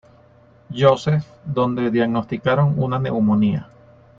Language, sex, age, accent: Spanish, male, 30-39, Andino-Pacífico: Colombia, Perú, Ecuador, oeste de Bolivia y Venezuela andina